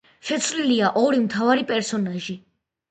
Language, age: Georgian, under 19